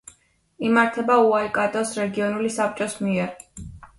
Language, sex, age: Georgian, female, 19-29